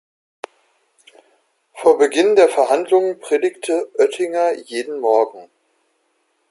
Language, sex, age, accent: German, male, 19-29, Deutschland Deutsch